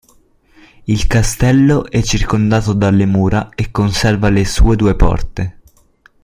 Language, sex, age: Italian, male, 19-29